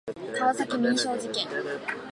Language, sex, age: Japanese, female, 19-29